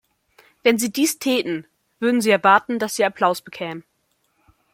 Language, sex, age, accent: German, female, under 19, Deutschland Deutsch